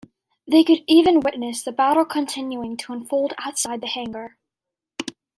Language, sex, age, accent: English, female, under 19, United States English